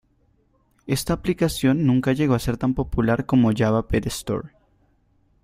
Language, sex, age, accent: Spanish, male, under 19, Andino-Pacífico: Colombia, Perú, Ecuador, oeste de Bolivia y Venezuela andina